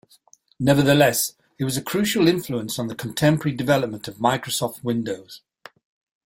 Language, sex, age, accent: English, male, 60-69, England English